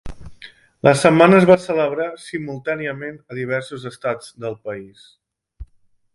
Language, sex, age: Catalan, male, 30-39